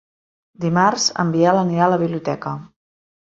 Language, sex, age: Catalan, female, 40-49